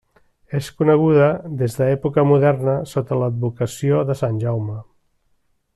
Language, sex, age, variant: Catalan, male, 50-59, Central